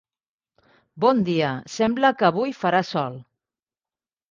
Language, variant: Catalan, Central